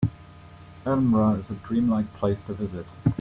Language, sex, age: English, male, 30-39